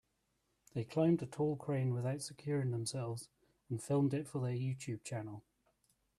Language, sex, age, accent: English, male, 30-39, Welsh English